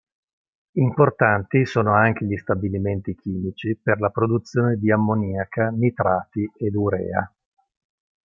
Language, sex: Italian, male